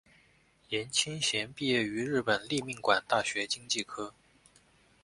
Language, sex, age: Chinese, male, 19-29